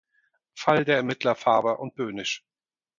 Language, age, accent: German, 40-49, Deutschland Deutsch